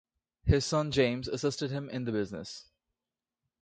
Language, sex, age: English, male, 19-29